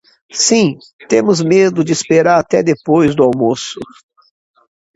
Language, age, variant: Portuguese, 40-49, Portuguese (Brasil)